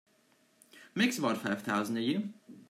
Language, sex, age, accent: English, male, 19-29, United States English